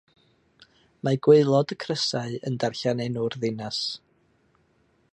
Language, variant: Welsh, North-Western Welsh